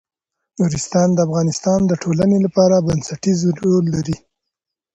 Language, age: Pashto, 19-29